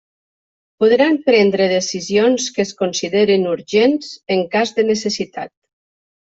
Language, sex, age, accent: Catalan, female, 50-59, valencià